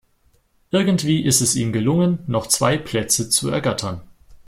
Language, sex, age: German, female, 19-29